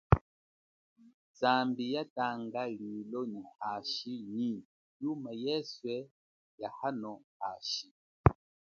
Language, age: Chokwe, 40-49